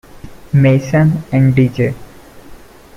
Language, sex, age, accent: English, male, 19-29, India and South Asia (India, Pakistan, Sri Lanka)